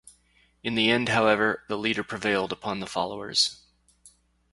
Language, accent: English, United States English